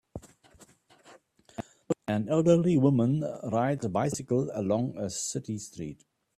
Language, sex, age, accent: English, male, 60-69, Southern African (South Africa, Zimbabwe, Namibia)